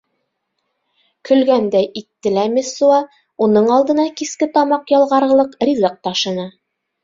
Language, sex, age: Bashkir, female, 30-39